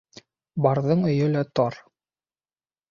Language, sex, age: Bashkir, male, 19-29